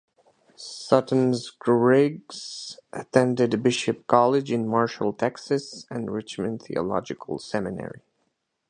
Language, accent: English, United States English